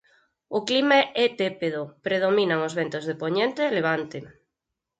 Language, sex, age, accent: Galician, female, 40-49, Oriental (común en zona oriental)